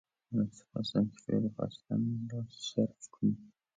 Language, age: Persian, 30-39